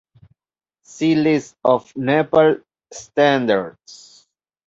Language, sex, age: English, male, 30-39